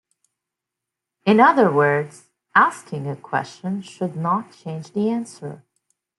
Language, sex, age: English, female, 40-49